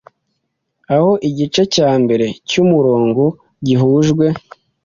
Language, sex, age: Kinyarwanda, male, 19-29